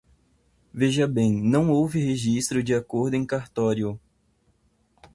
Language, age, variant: Portuguese, 19-29, Portuguese (Brasil)